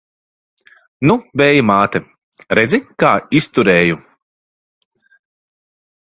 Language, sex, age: Latvian, male, 30-39